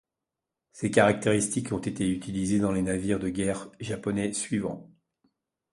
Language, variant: French, Français de métropole